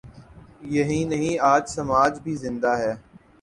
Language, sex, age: Urdu, male, 19-29